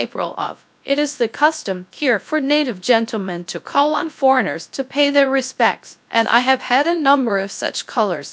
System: TTS, GradTTS